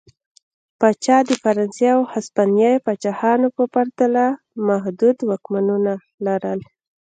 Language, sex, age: Pashto, female, 19-29